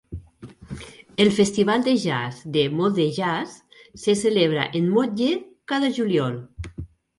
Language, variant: Catalan, Septentrional